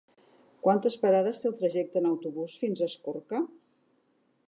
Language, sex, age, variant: Catalan, female, 60-69, Central